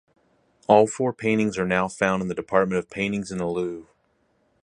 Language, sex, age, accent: English, male, 40-49, United States English